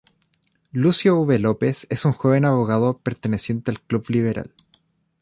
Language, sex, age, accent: Spanish, male, 19-29, Chileno: Chile, Cuyo